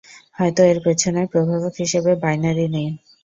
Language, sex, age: Bengali, female, 19-29